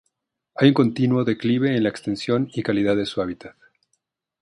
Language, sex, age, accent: Spanish, male, 40-49, México